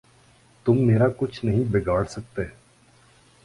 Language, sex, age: Urdu, male, 19-29